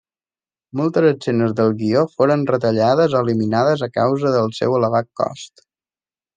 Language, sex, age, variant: Catalan, male, 19-29, Balear